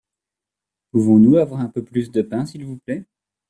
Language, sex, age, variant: French, male, 30-39, Français de métropole